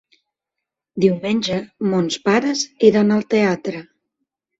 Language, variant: Catalan, Central